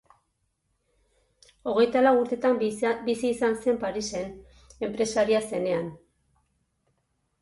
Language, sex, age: Basque, female, 50-59